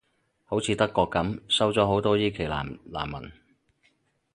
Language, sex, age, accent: Cantonese, male, 30-39, 广州音